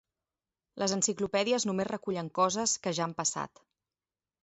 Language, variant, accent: Catalan, Central, central